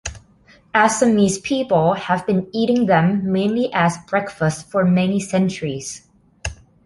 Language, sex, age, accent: English, female, 19-29, United States English